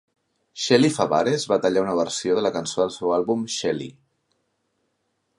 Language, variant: Catalan, Central